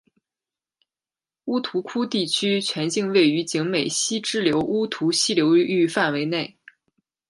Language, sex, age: Chinese, female, 19-29